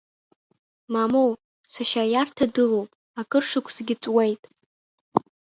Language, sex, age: Abkhazian, female, under 19